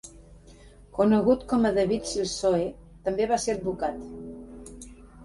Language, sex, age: Catalan, female, 60-69